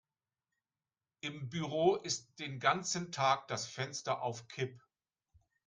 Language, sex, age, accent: German, male, 60-69, Deutschland Deutsch